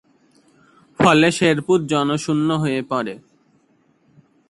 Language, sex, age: Bengali, male, 19-29